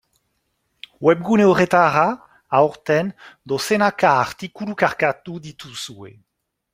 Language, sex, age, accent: Basque, male, 40-49, Nafar-lapurtarra edo Zuberotarra (Lapurdi, Nafarroa Beherea, Zuberoa)